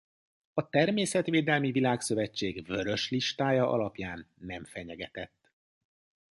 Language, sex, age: Hungarian, male, 40-49